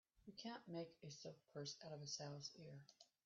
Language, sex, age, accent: English, female, 60-69, United States English